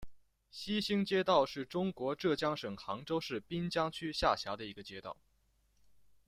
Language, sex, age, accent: Chinese, male, under 19, 出生地：湖北省